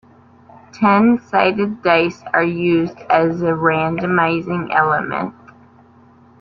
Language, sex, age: English, female, 30-39